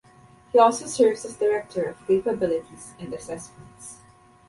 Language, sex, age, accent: English, female, 19-29, Filipino